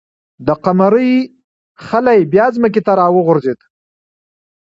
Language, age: Pashto, 40-49